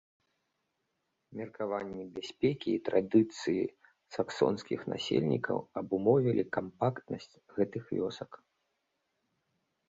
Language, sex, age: Belarusian, male, 30-39